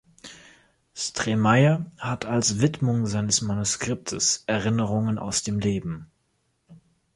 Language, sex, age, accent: German, male, under 19, Deutschland Deutsch